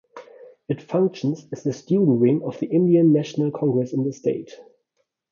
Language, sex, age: English, male, 30-39